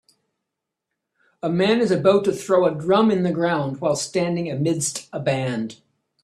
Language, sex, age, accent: English, male, 60-69, Canadian English